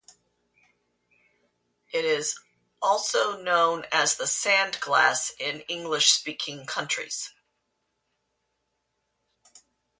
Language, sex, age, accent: English, female, 50-59, United States English